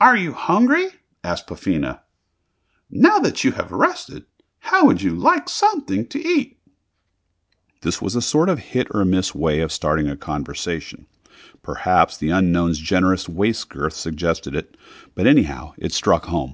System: none